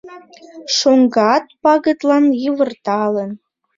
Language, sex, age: Mari, female, 19-29